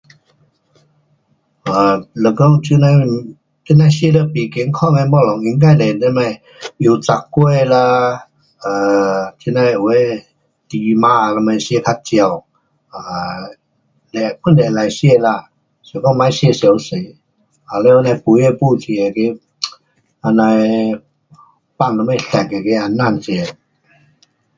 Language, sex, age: Pu-Xian Chinese, male, 60-69